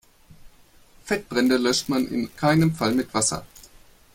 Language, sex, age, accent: German, male, 40-49, Deutschland Deutsch